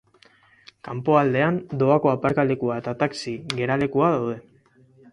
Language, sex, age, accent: Basque, male, 19-29, Mendebalekoa (Araba, Bizkaia, Gipuzkoako mendebaleko herri batzuk)